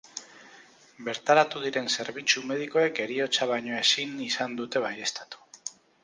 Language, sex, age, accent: Basque, male, 30-39, Mendebalekoa (Araba, Bizkaia, Gipuzkoako mendebaleko herri batzuk)